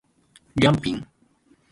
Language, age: Japanese, 19-29